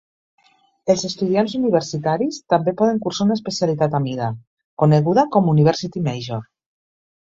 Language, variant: Catalan, Nord-Occidental